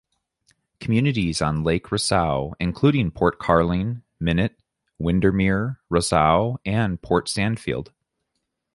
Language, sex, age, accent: English, male, 30-39, United States English